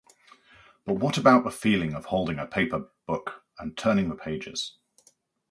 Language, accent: English, England English